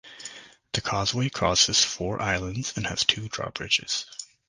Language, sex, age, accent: English, male, 19-29, United States English